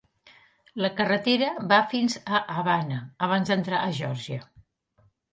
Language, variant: Catalan, Central